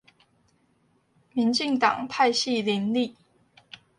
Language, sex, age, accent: Chinese, female, under 19, 出生地：臺中市